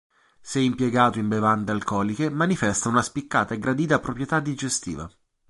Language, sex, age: Italian, male, 30-39